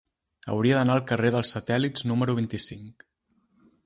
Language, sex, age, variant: Catalan, male, 30-39, Central